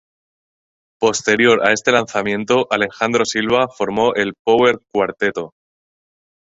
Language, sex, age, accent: Spanish, male, 30-39, España: Norte peninsular (Asturias, Castilla y León, Cantabria, País Vasco, Navarra, Aragón, La Rioja, Guadalajara, Cuenca)